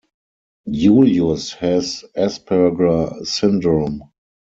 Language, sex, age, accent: English, male, 40-49, German English